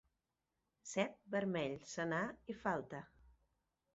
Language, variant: Catalan, Central